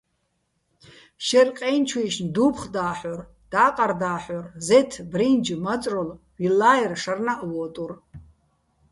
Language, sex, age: Bats, female, 30-39